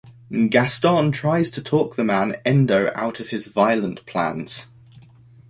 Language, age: English, 19-29